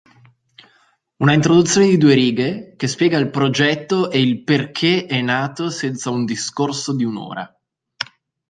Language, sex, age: Italian, male, 30-39